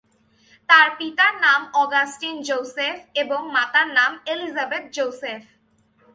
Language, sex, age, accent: Bengali, female, 19-29, Bangla